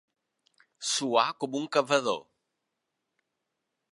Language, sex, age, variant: Catalan, male, 50-59, Nord-Occidental